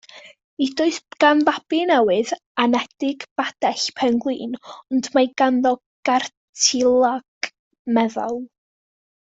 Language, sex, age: Welsh, female, under 19